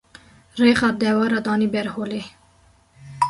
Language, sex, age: Kurdish, female, 19-29